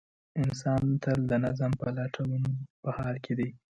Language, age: Pashto, under 19